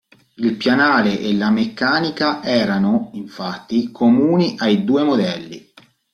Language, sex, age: Italian, male, 40-49